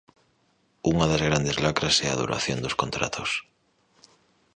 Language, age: Galician, 30-39